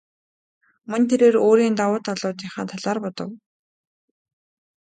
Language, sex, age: Mongolian, female, 19-29